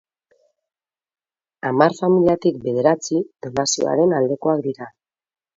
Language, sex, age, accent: Basque, female, 30-39, Mendebalekoa (Araba, Bizkaia, Gipuzkoako mendebaleko herri batzuk)